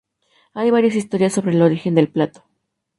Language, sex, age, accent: Spanish, female, 19-29, México